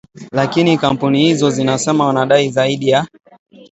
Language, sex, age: Swahili, male, 19-29